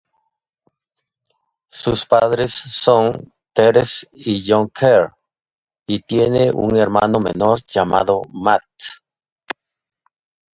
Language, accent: Spanish, América central